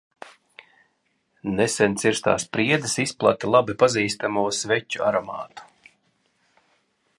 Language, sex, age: Latvian, male, 40-49